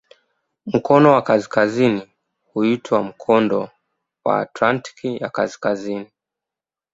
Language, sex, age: Swahili, male, 19-29